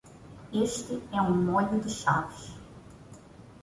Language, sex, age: Portuguese, female, 30-39